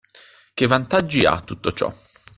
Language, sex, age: Italian, male, 19-29